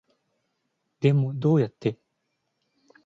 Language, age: Japanese, 19-29